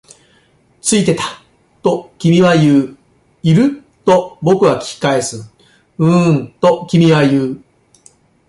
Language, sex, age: Japanese, male, 50-59